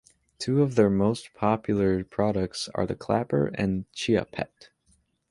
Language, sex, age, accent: English, male, under 19, United States English